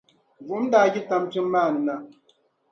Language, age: Dagbani, 19-29